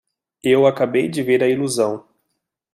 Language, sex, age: Portuguese, male, 19-29